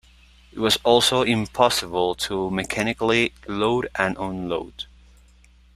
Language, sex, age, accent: English, male, 19-29, United States English